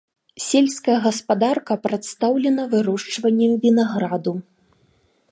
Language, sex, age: Belarusian, female, 30-39